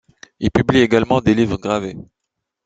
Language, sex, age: French, female, 30-39